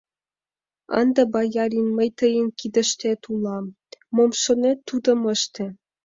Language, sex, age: Mari, female, 19-29